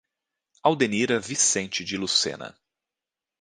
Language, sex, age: Portuguese, male, 30-39